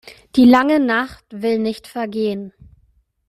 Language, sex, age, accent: German, female, 30-39, Deutschland Deutsch